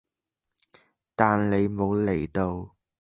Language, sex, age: Cantonese, male, under 19